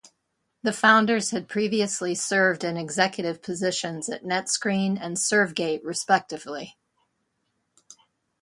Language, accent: English, United States English